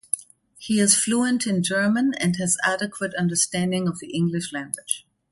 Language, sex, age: English, female, 50-59